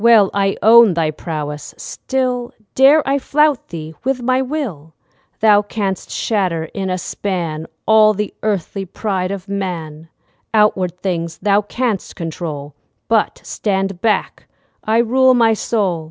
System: none